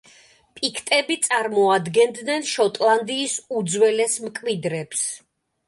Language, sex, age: Georgian, female, 50-59